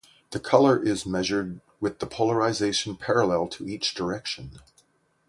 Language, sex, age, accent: English, male, 60-69, United States English